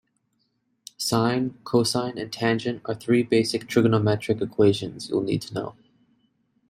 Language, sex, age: English, male, 30-39